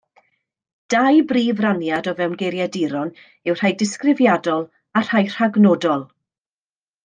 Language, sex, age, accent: Welsh, female, 50-59, Y Deyrnas Unedig Cymraeg